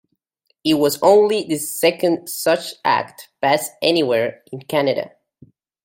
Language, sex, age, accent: English, male, 19-29, United States English